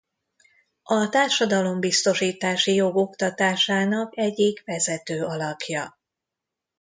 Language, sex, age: Hungarian, female, 50-59